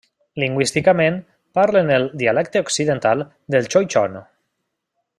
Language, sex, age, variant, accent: Catalan, male, 30-39, Valencià meridional, valencià